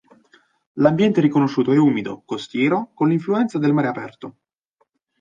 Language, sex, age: Italian, male, 19-29